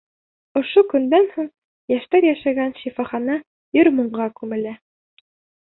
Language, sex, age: Bashkir, female, 19-29